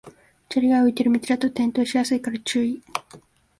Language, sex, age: Japanese, female, 19-29